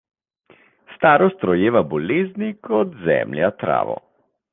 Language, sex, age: Slovenian, male, 40-49